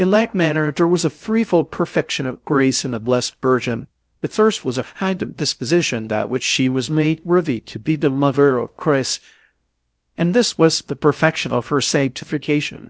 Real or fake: fake